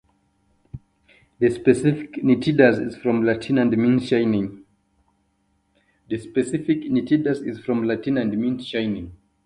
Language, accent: English, Kenyan English